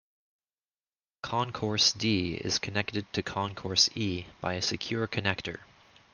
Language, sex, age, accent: English, male, 30-39, United States English